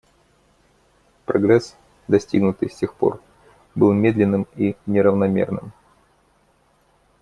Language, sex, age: Russian, male, 30-39